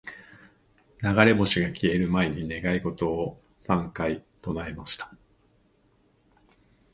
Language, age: Japanese, 40-49